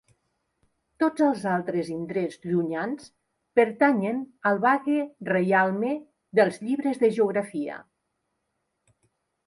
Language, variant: Catalan, Central